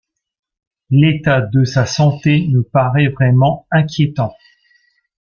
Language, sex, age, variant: French, male, 40-49, Français de métropole